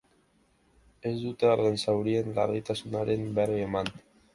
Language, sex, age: Basque, male, under 19